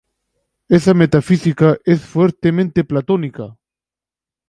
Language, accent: Spanish, Chileno: Chile, Cuyo